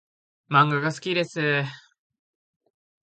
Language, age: Japanese, 19-29